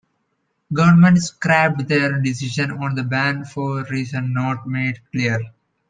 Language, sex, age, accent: English, male, under 19, India and South Asia (India, Pakistan, Sri Lanka)